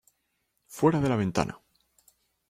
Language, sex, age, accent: Spanish, male, 19-29, España: Centro-Sur peninsular (Madrid, Toledo, Castilla-La Mancha)